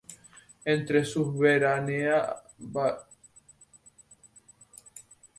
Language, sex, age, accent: Spanish, male, 19-29, España: Islas Canarias